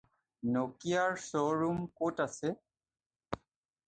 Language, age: Assamese, 40-49